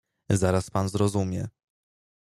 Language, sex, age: Polish, male, 19-29